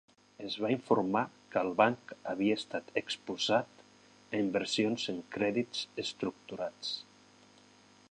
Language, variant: Catalan, Central